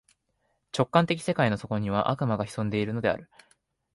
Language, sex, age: Japanese, male, 19-29